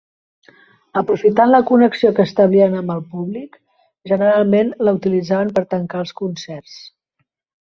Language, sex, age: Catalan, female, 50-59